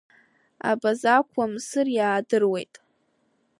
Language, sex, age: Abkhazian, female, under 19